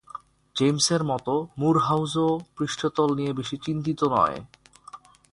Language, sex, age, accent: Bengali, male, 19-29, Bengali